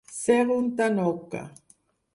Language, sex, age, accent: Catalan, female, 50-59, aprenent (recent, des d'altres llengües)